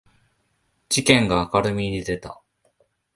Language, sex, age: Japanese, male, 19-29